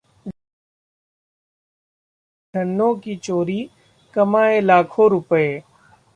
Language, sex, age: Hindi, male, 30-39